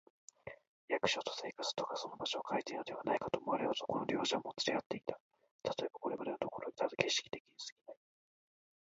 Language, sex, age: Japanese, male, 19-29